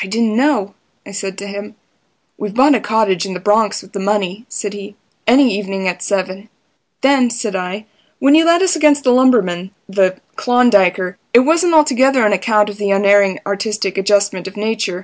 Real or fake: real